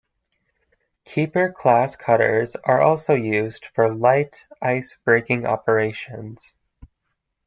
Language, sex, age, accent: English, male, 19-29, United States English